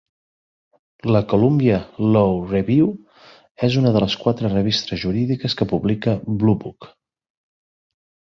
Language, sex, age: Catalan, male, 30-39